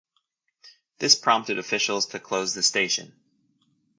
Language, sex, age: English, male, 30-39